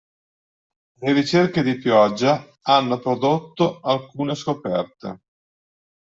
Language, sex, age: Italian, male, 50-59